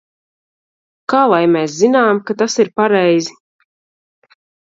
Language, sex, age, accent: Latvian, female, 30-39, Vidus dialekts